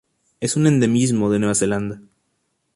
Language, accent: Spanish, México